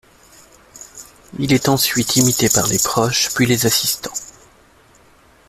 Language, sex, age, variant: French, male, 40-49, Français de métropole